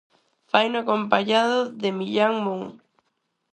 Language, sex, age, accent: Galician, female, under 19, Neofalante